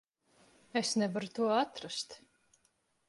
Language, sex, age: Latvian, female, 19-29